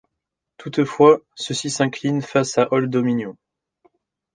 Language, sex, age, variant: French, male, 19-29, Français de métropole